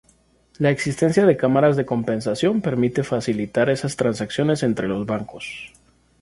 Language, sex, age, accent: Spanish, male, 30-39, América central